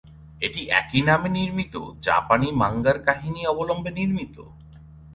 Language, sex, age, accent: Bengali, male, 19-29, Bangladeshi